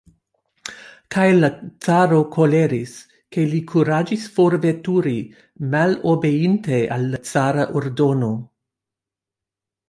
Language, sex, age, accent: Esperanto, female, 50-59, Internacia